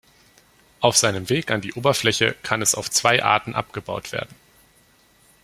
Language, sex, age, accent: German, male, 19-29, Deutschland Deutsch